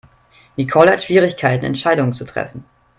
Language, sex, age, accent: German, male, under 19, Deutschland Deutsch